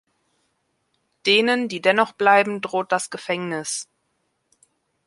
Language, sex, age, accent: German, female, 19-29, Deutschland Deutsch